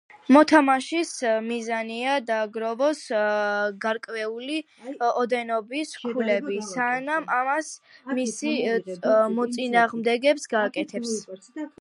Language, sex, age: Georgian, female, under 19